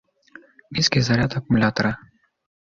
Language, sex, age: Russian, male, 19-29